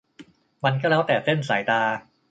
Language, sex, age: Thai, male, 30-39